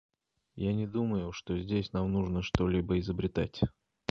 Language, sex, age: Russian, male, 40-49